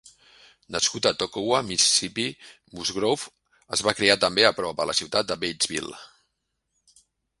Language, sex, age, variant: Catalan, male, 50-59, Central